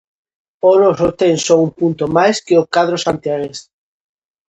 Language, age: Galician, under 19